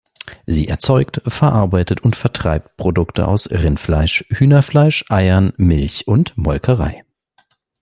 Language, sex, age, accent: German, male, 19-29, Deutschland Deutsch